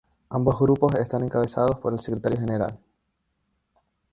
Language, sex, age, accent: Spanish, male, 19-29, España: Islas Canarias